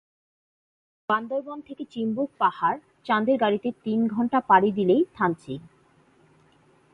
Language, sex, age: Bengali, female, 30-39